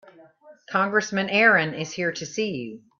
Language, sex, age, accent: English, female, 50-59, United States English